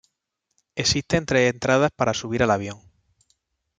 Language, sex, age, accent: Spanish, male, 30-39, España: Sur peninsular (Andalucia, Extremadura, Murcia)